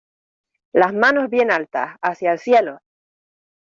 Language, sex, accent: Spanish, female, España: Islas Canarias